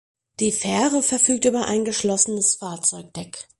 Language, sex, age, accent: German, female, 30-39, Deutschland Deutsch